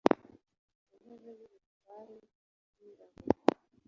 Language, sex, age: Kinyarwanda, female, 19-29